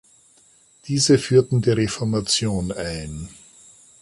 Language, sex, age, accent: German, male, 60-69, Österreichisches Deutsch